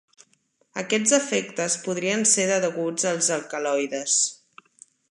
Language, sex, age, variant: Catalan, female, 30-39, Central